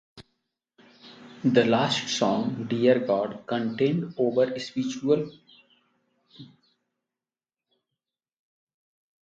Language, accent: English, India and South Asia (India, Pakistan, Sri Lanka)